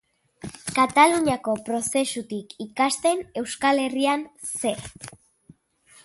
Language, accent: Basque, Erdialdekoa edo Nafarra (Gipuzkoa, Nafarroa)